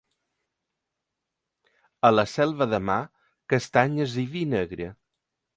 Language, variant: Catalan, Balear